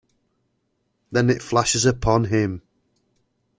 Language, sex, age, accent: English, male, 40-49, England English